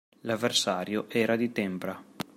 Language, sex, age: Italian, male, 30-39